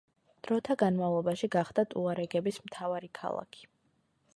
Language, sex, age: Georgian, female, 19-29